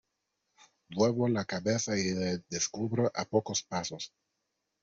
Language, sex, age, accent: Spanish, male, 19-29, México